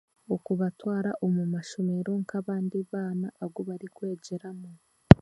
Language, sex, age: Chiga, female, 19-29